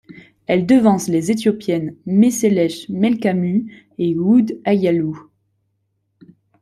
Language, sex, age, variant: French, female, 19-29, Français de métropole